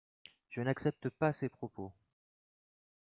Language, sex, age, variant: French, male, 30-39, Français de métropole